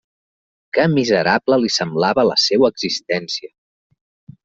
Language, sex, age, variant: Catalan, male, 30-39, Central